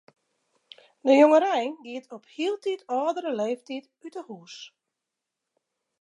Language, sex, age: Western Frisian, female, 40-49